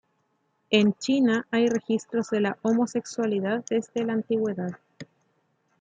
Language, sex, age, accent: Spanish, female, 30-39, Chileno: Chile, Cuyo